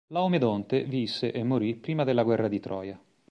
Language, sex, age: Italian, male, 40-49